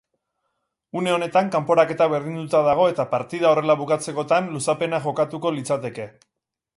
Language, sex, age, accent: Basque, male, 30-39, Erdialdekoa edo Nafarra (Gipuzkoa, Nafarroa)